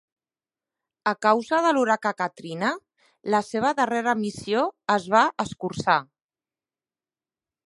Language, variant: Catalan, Septentrional